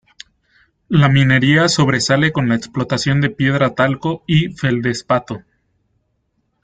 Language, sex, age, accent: Spanish, male, 19-29, México